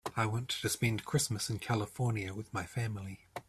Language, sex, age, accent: English, male, 30-39, New Zealand English